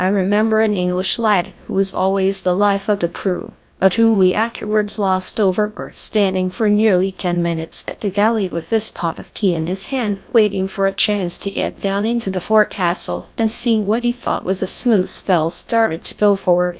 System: TTS, GlowTTS